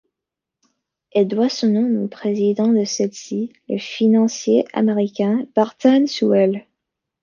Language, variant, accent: French, Français d'Amérique du Nord, Français des États-Unis